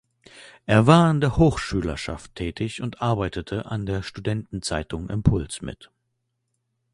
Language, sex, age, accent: German, male, 19-29, Deutschland Deutsch